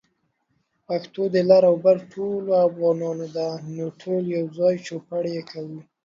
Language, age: Pashto, 19-29